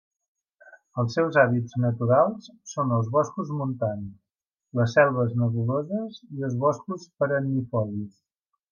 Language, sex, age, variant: Catalan, male, 60-69, Septentrional